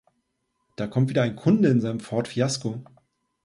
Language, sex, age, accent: German, male, 30-39, Deutschland Deutsch